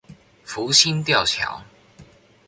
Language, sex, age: Chinese, male, under 19